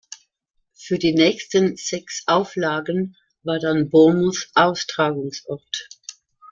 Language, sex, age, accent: German, female, 60-69, Deutschland Deutsch